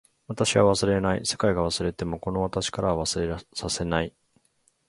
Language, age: Japanese, 40-49